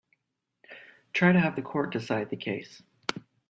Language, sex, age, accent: English, male, 19-29, Canadian English